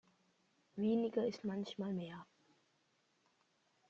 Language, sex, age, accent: German, male, under 19, Deutschland Deutsch